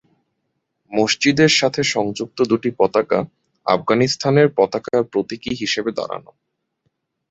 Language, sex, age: Bengali, male, 19-29